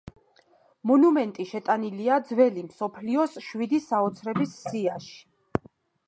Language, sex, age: Georgian, female, 30-39